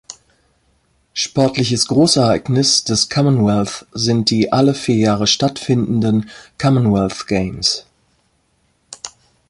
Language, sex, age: German, female, 50-59